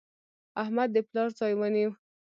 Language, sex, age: Pashto, female, 19-29